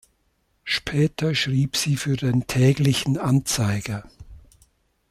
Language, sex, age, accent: German, male, 70-79, Schweizerdeutsch